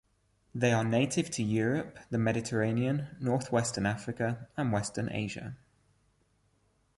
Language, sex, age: English, male, 30-39